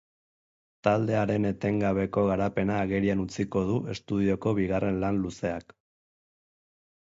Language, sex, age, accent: Basque, male, 30-39, Erdialdekoa edo Nafarra (Gipuzkoa, Nafarroa)